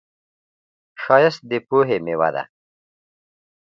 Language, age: Pashto, 30-39